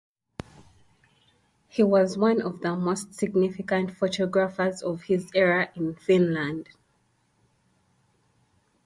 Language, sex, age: English, female, 19-29